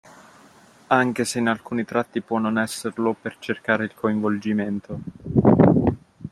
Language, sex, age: Italian, male, 19-29